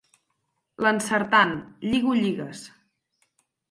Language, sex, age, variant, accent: Catalan, female, 19-29, Central, tarragoní